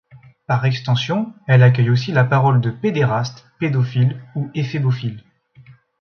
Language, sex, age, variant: French, male, 19-29, Français de métropole